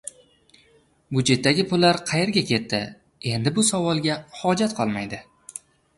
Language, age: Uzbek, 19-29